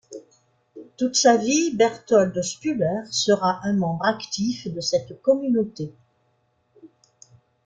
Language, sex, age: French, female, 60-69